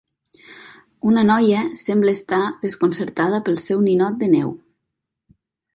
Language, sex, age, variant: Catalan, female, 30-39, Nord-Occidental